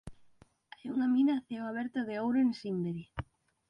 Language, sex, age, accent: Galician, female, 19-29, Atlántico (seseo e gheada)